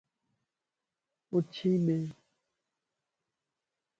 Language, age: Lasi, 19-29